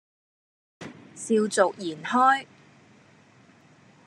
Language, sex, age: Cantonese, female, 30-39